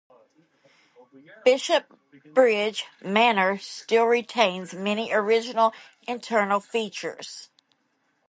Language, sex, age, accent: English, female, 40-49, United States English